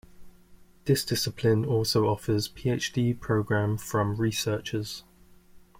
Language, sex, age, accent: English, male, 30-39, England English